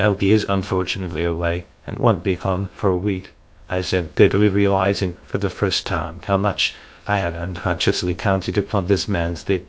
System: TTS, GlowTTS